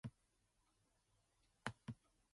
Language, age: English, 19-29